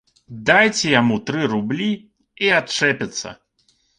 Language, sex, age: Belarusian, male, 30-39